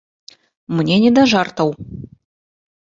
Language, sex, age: Belarusian, female, 19-29